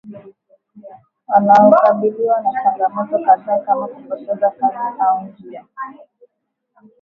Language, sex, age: Swahili, female, 19-29